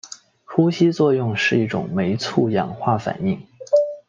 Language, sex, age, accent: Chinese, male, 19-29, 出生地：广东省